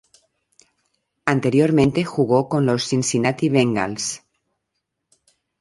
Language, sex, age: Spanish, female, 50-59